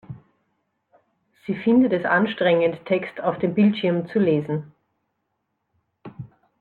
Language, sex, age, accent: German, female, 50-59, Österreichisches Deutsch